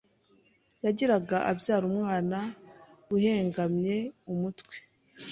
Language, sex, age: Kinyarwanda, female, 19-29